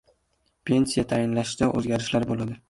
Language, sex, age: Uzbek, male, under 19